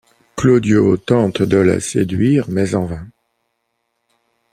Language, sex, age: French, male, 50-59